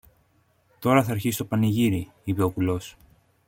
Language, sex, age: Greek, male, 30-39